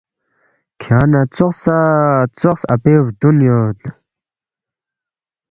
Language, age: Balti, 19-29